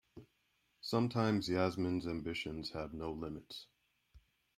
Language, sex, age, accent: English, male, 40-49, United States English